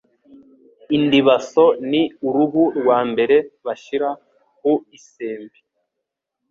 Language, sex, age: Kinyarwanda, male, 19-29